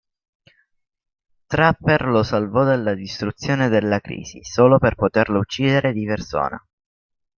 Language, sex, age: Italian, male, under 19